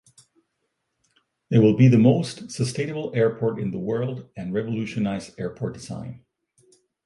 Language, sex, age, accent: English, male, 40-49, Irish English